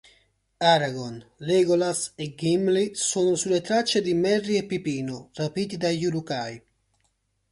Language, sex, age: Italian, male, 19-29